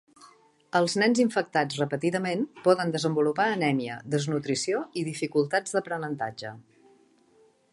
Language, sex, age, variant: Catalan, female, 40-49, Central